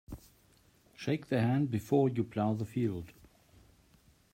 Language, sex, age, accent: English, male, 60-69, Southern African (South Africa, Zimbabwe, Namibia)